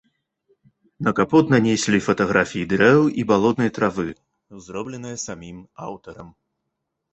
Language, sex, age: Belarusian, male, 19-29